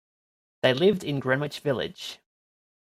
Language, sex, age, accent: English, male, 19-29, Australian English